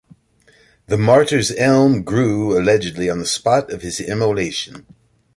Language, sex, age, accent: English, male, 40-49, United States English